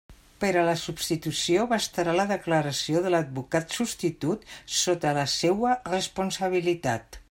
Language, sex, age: Catalan, female, 60-69